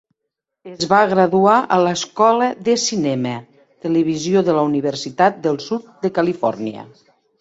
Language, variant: Catalan, Central